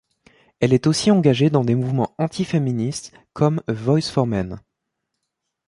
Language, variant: French, Français de métropole